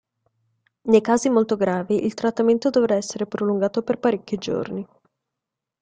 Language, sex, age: Italian, female, 19-29